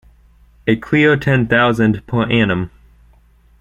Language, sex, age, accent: English, male, under 19, United States English